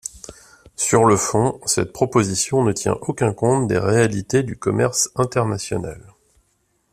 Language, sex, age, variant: French, male, 30-39, Français de métropole